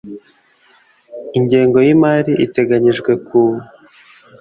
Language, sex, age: Kinyarwanda, male, 19-29